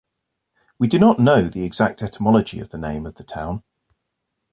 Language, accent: English, England English